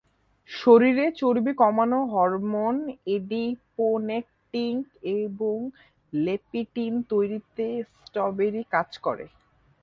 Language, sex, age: Bengali, male, 19-29